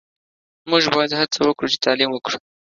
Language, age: Pashto, 19-29